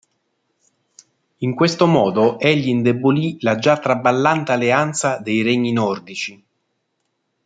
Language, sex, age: Italian, male, 40-49